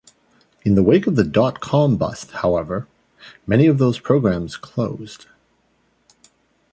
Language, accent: English, Canadian English